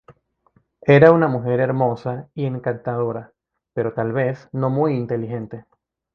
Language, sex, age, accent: Spanish, male, 30-39, Caribe: Cuba, Venezuela, Puerto Rico, República Dominicana, Panamá, Colombia caribeña, México caribeño, Costa del golfo de México